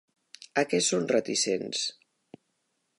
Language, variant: Catalan, Central